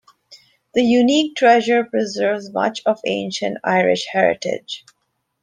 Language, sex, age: English, female, 50-59